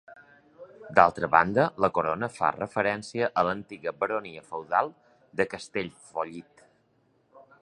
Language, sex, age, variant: Catalan, male, 40-49, Balear